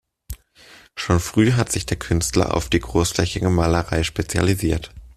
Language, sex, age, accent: German, male, 19-29, Deutschland Deutsch